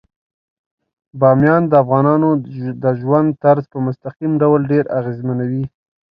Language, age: Pashto, 19-29